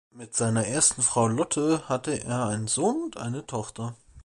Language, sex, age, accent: German, male, 19-29, Deutschland Deutsch